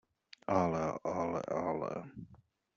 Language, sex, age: Czech, male, 30-39